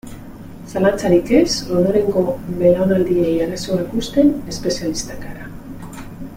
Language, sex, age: Basque, female, 50-59